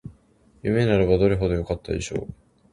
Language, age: Japanese, 19-29